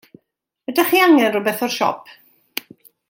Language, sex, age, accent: Welsh, female, 60-69, Y Deyrnas Unedig Cymraeg